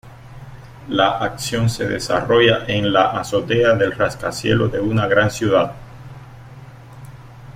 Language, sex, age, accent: Spanish, male, 30-39, Caribe: Cuba, Venezuela, Puerto Rico, República Dominicana, Panamá, Colombia caribeña, México caribeño, Costa del golfo de México